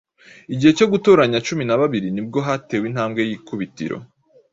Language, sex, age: Kinyarwanda, male, 19-29